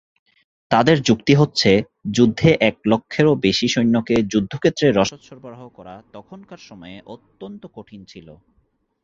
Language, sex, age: Bengali, male, 19-29